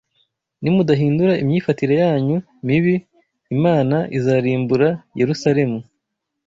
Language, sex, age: Kinyarwanda, male, 19-29